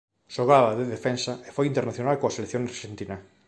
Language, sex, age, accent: Galician, male, 30-39, Normativo (estándar)